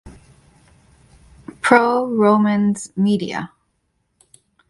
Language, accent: English, United States English